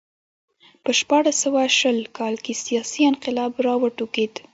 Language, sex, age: Pashto, female, 19-29